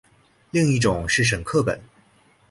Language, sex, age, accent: Chinese, male, 19-29, 出生地：黑龙江省